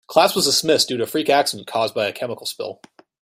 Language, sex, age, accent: English, male, 19-29, United States English